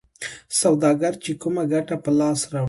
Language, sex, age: Pashto, female, 30-39